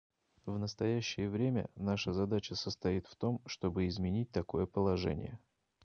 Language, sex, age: Russian, male, 40-49